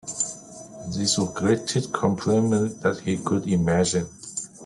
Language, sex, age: English, male, 40-49